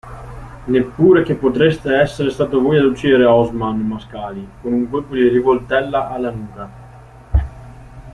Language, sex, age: Italian, male, 19-29